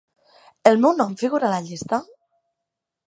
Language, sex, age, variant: Catalan, female, 19-29, Central